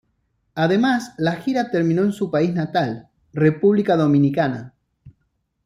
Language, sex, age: Spanish, male, 30-39